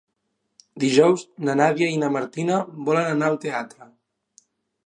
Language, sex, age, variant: Catalan, male, 19-29, Central